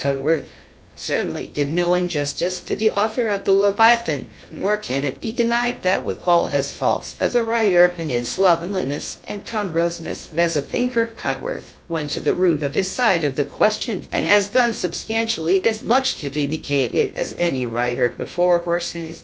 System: TTS, GlowTTS